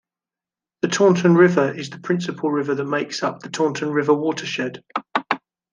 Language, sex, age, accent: English, male, 30-39, England English